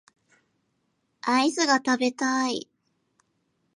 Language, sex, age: Japanese, female, 19-29